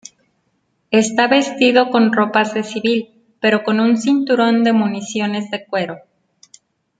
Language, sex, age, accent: Spanish, female, 40-49, México